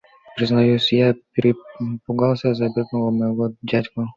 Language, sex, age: Russian, male, 19-29